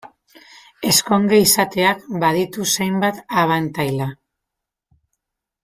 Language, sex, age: Basque, female, 30-39